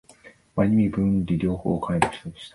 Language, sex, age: Japanese, male, 19-29